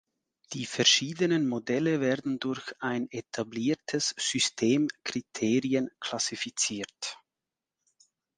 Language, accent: German, Schweizerdeutsch